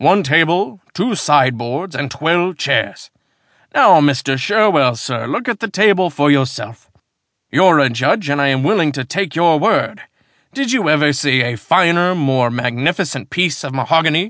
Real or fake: real